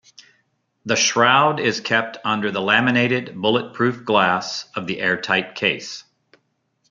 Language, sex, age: English, male, 50-59